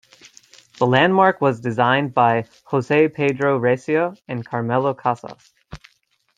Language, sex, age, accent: English, male, 30-39, United States English